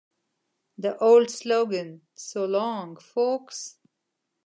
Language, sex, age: English, female, 40-49